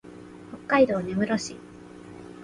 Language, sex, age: Japanese, female, 19-29